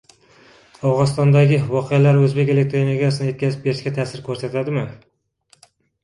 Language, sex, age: Uzbek, male, 30-39